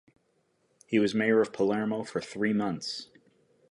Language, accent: English, United States English